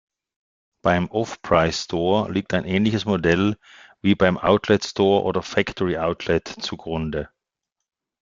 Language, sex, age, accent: German, male, 50-59, Österreichisches Deutsch